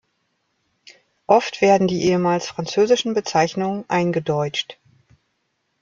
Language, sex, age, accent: German, female, 40-49, Deutschland Deutsch